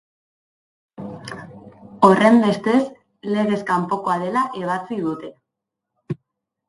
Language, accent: Basque, Mendebalekoa (Araba, Bizkaia, Gipuzkoako mendebaleko herri batzuk)